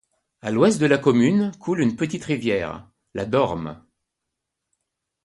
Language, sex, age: French, male, 60-69